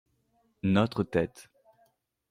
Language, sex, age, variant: French, male, under 19, Français de métropole